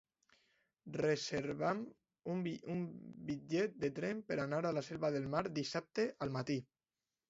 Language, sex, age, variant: Catalan, male, under 19, Alacantí